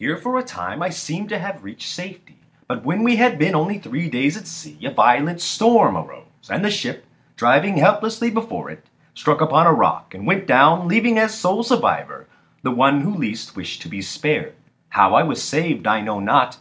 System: none